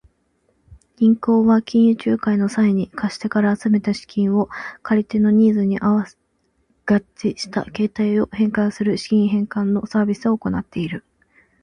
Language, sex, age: Japanese, female, 19-29